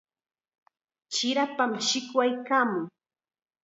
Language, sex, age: Chiquián Ancash Quechua, female, 30-39